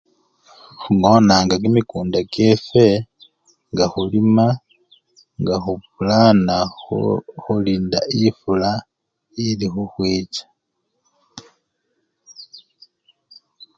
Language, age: Luyia, 40-49